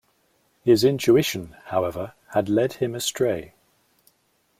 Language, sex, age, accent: English, male, 40-49, England English